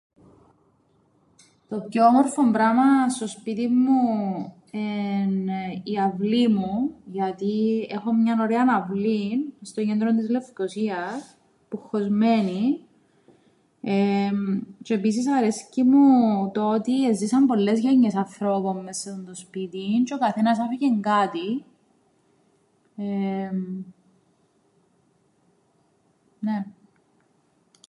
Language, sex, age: Greek, female, 30-39